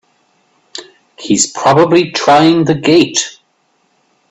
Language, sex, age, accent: English, male, 40-49, Irish English